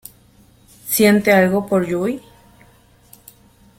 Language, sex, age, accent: Spanish, female, 30-39, México